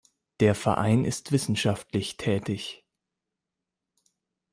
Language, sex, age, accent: German, male, 19-29, Deutschland Deutsch